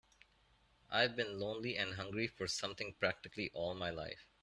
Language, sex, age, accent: English, male, 30-39, India and South Asia (India, Pakistan, Sri Lanka)